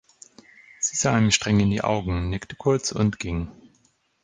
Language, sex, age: German, male, 30-39